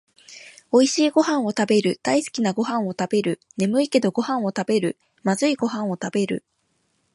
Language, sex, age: Japanese, female, 19-29